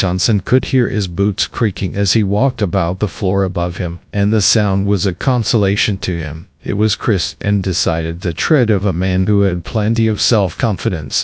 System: TTS, GradTTS